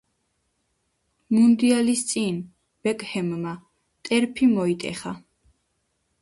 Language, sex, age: Georgian, female, under 19